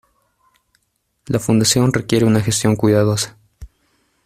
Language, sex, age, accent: Spanish, male, 19-29, Andino-Pacífico: Colombia, Perú, Ecuador, oeste de Bolivia y Venezuela andina